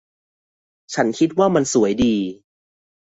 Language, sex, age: Thai, male, 30-39